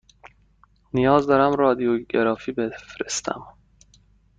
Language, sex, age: Persian, male, 19-29